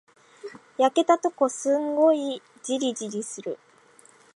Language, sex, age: Japanese, female, 19-29